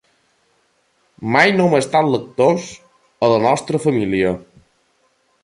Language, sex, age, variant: Catalan, male, 19-29, Balear